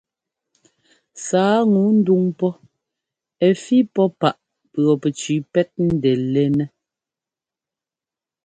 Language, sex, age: Ngomba, female, 40-49